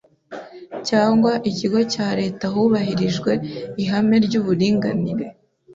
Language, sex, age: Kinyarwanda, female, 19-29